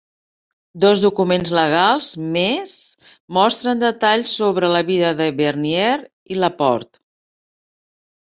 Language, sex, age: Catalan, female, 50-59